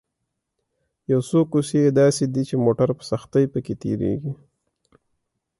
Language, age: Pashto, 19-29